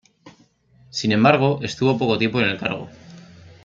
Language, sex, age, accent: Spanish, male, 19-29, España: Norte peninsular (Asturias, Castilla y León, Cantabria, País Vasco, Navarra, Aragón, La Rioja, Guadalajara, Cuenca)